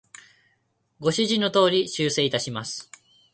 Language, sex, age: Japanese, male, 19-29